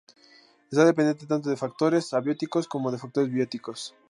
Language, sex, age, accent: Spanish, male, under 19, México